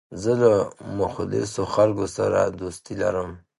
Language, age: Pashto, 19-29